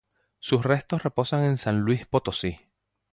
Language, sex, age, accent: Spanish, male, 40-49, Caribe: Cuba, Venezuela, Puerto Rico, República Dominicana, Panamá, Colombia caribeña, México caribeño, Costa del golfo de México